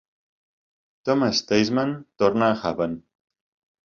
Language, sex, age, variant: Catalan, male, 40-49, Central